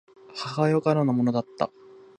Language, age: Japanese, 19-29